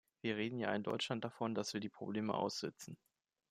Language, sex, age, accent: German, male, 19-29, Deutschland Deutsch